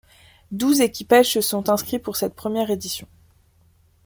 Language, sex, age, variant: French, female, 19-29, Français de métropole